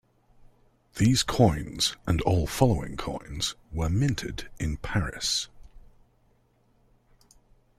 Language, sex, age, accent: English, male, 30-39, England English